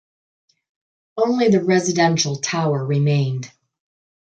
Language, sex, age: English, female, 50-59